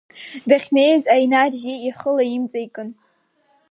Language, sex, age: Abkhazian, female, 19-29